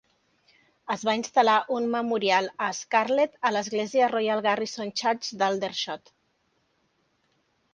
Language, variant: Catalan, Central